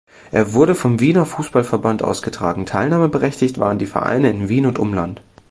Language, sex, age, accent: German, male, 19-29, Deutschland Deutsch